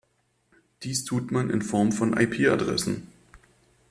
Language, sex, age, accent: German, male, 30-39, Deutschland Deutsch